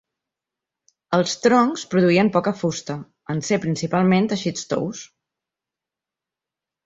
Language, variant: Catalan, Central